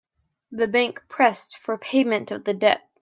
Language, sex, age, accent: English, female, 19-29, United States English